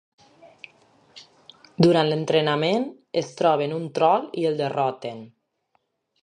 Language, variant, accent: Catalan, Nord-Occidental, Lleidatà